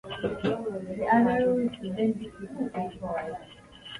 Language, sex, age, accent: English, female, 19-29, England English